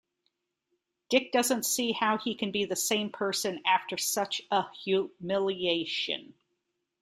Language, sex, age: English, female, 50-59